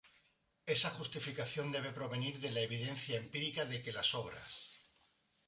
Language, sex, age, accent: Spanish, male, 60-69, España: Sur peninsular (Andalucia, Extremadura, Murcia)